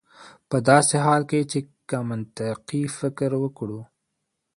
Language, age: Pashto, 19-29